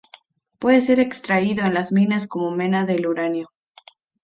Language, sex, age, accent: Spanish, female, under 19, México